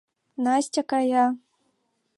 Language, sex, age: Mari, female, 19-29